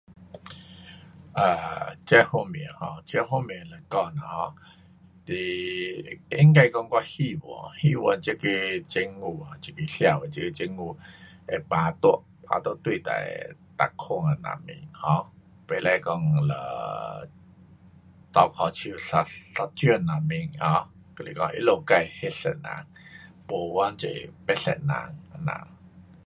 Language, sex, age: Pu-Xian Chinese, male, 50-59